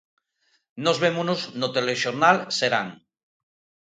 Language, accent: Galician, Oriental (común en zona oriental)